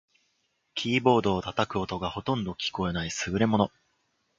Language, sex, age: Japanese, male, under 19